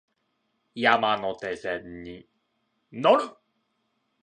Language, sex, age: Japanese, male, 19-29